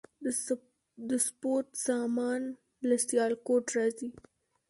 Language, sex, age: Pashto, female, under 19